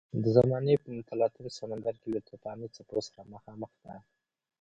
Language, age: Pashto, 19-29